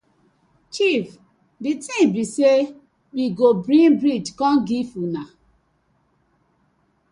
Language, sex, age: Nigerian Pidgin, female, 40-49